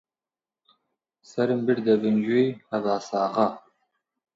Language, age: Central Kurdish, 19-29